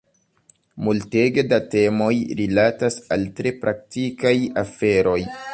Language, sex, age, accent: Esperanto, male, 19-29, Internacia